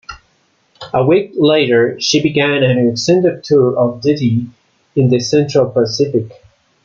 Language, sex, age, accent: English, male, 19-29, United States English